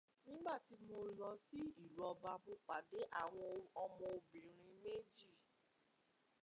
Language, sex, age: Yoruba, female, 19-29